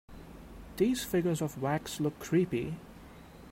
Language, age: English, 30-39